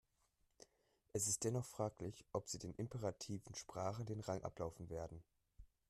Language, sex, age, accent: German, male, 19-29, Deutschland Deutsch